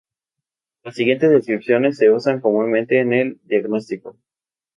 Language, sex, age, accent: Spanish, male, 19-29, México